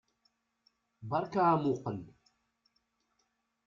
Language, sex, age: Kabyle, male, 60-69